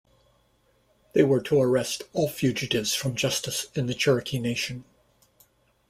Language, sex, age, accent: English, male, 60-69, United States English